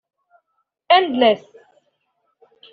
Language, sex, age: Kinyarwanda, male, 19-29